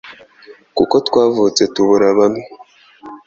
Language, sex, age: Kinyarwanda, male, 19-29